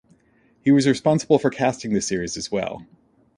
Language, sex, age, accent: English, male, 30-39, United States English